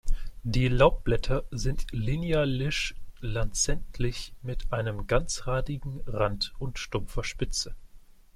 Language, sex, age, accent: German, male, 19-29, Deutschland Deutsch